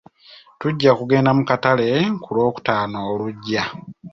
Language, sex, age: Ganda, male, 19-29